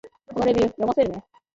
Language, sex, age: Japanese, female, under 19